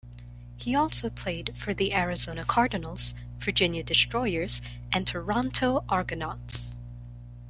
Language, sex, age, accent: English, female, 19-29, Filipino